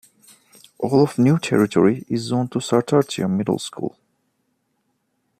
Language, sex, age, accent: English, male, 19-29, United States English